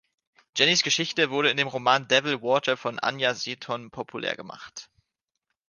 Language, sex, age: German, male, 19-29